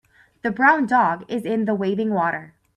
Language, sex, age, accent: English, female, 30-39, United States English